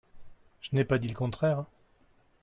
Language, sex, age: French, male, 60-69